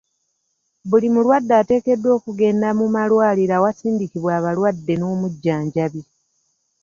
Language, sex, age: Ganda, female, 50-59